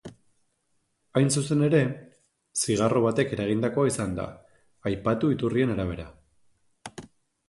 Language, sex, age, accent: Basque, male, 30-39, Erdialdekoa edo Nafarra (Gipuzkoa, Nafarroa)